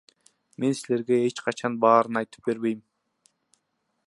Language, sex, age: Kyrgyz, female, 19-29